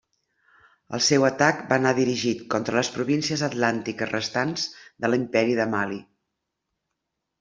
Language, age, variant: Catalan, 60-69, Central